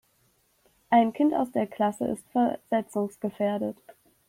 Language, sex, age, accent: German, female, 19-29, Deutschland Deutsch